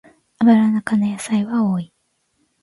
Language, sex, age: Japanese, female, 19-29